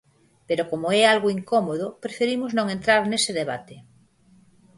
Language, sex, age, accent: Galician, female, 50-59, Normativo (estándar)